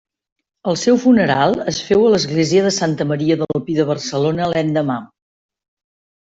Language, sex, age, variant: Catalan, female, 50-59, Central